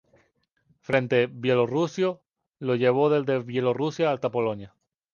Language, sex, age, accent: Spanish, male, 19-29, España: Islas Canarias